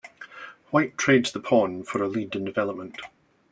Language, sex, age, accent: English, male, 40-49, Scottish English